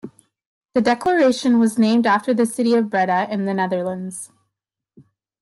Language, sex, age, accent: English, female, 19-29, Canadian English